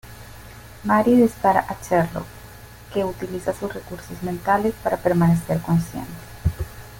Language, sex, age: Spanish, female, 50-59